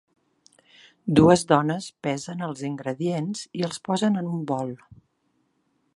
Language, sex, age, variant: Catalan, female, 60-69, Central